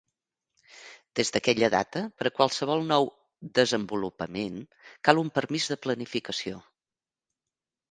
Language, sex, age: Catalan, female, 50-59